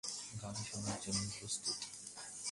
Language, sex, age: Bengali, male, under 19